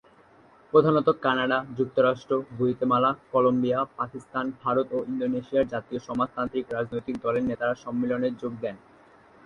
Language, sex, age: Bengali, male, under 19